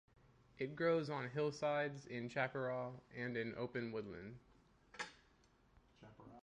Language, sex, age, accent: English, male, 19-29, United States English